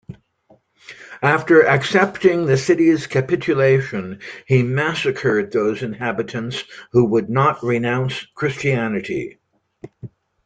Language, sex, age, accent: English, male, 60-69, United States English